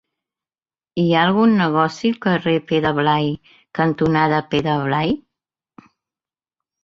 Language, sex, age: Catalan, female, 50-59